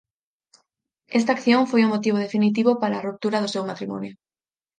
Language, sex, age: Galician, female, 19-29